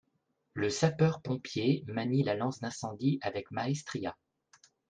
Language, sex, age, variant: French, male, 40-49, Français de métropole